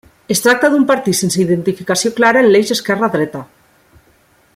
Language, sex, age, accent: Catalan, female, 30-39, valencià